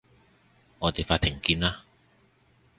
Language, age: Cantonese, 30-39